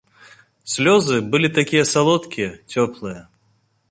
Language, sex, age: Belarusian, male, 30-39